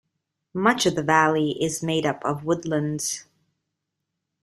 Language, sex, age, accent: English, female, 30-39, United States English